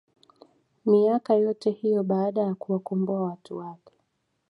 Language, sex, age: Swahili, female, 19-29